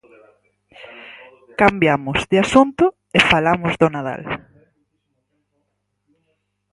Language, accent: Galician, Normativo (estándar)